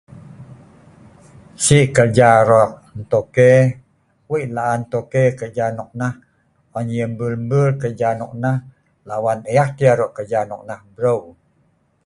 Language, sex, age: Sa'ban, male, 50-59